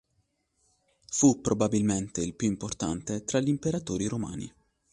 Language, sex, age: Italian, male, 19-29